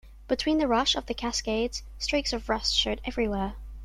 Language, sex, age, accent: English, female, under 19, England English